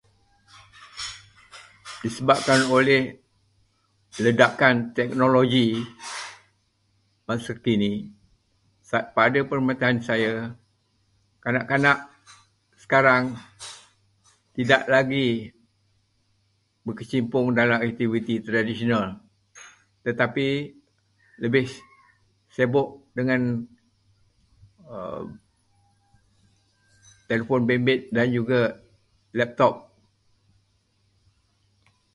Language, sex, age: Malay, male, 70-79